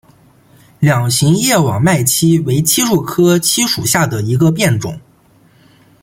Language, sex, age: Chinese, male, 19-29